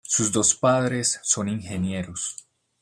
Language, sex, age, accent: Spanish, male, 19-29, Caribe: Cuba, Venezuela, Puerto Rico, República Dominicana, Panamá, Colombia caribeña, México caribeño, Costa del golfo de México